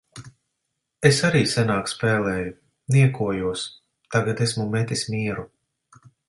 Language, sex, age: Latvian, male, 40-49